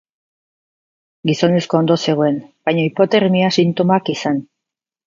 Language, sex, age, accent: Basque, female, 50-59, Erdialdekoa edo Nafarra (Gipuzkoa, Nafarroa)